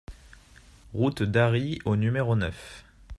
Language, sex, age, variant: French, male, 19-29, Français de métropole